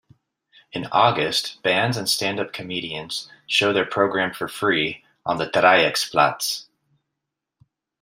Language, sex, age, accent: English, male, 30-39, United States English